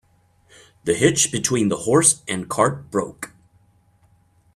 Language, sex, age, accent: English, male, 40-49, United States English